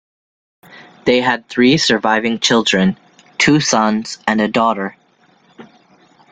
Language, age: English, 19-29